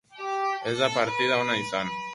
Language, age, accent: Basque, under 19, Erdialdekoa edo Nafarra (Gipuzkoa, Nafarroa)